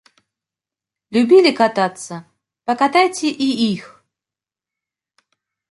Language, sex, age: Belarusian, female, 30-39